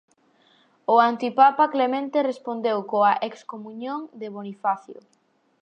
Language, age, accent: Galician, 40-49, Oriental (común en zona oriental)